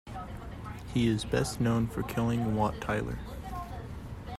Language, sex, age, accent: English, male, under 19, United States English